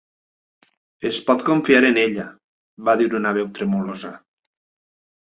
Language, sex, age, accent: Catalan, male, 30-39, valencià